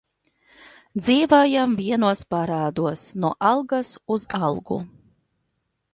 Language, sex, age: Latvian, female, 40-49